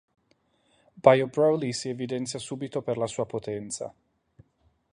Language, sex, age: Italian, male, 30-39